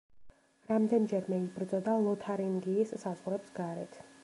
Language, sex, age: Georgian, female, 19-29